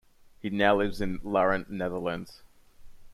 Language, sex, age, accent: English, male, 19-29, Australian English